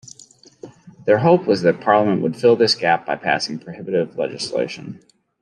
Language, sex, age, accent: English, male, 30-39, United States English